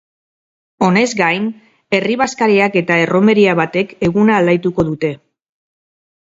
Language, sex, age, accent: Basque, female, 40-49, Mendebalekoa (Araba, Bizkaia, Gipuzkoako mendebaleko herri batzuk)